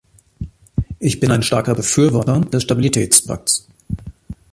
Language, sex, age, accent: German, male, 40-49, Deutschland Deutsch